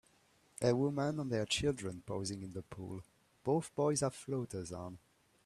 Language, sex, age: English, male, 19-29